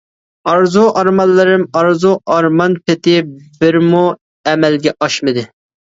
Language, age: Uyghur, 19-29